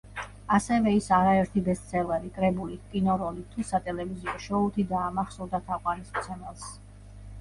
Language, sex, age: Georgian, female, 40-49